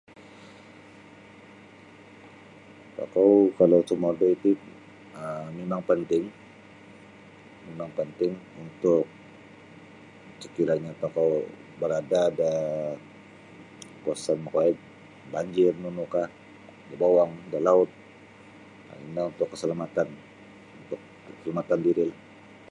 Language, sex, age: Sabah Bisaya, male, 40-49